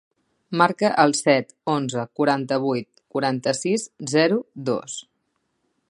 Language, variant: Catalan, Central